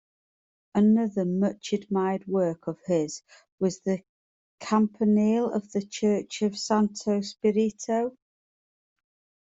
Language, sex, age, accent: English, female, 40-49, Welsh English